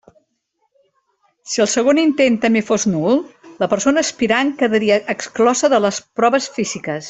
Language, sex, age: Catalan, female, 60-69